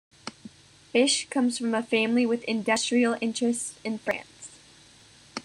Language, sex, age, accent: English, female, under 19, United States English